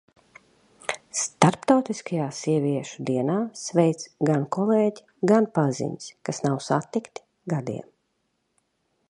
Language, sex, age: Latvian, female, 30-39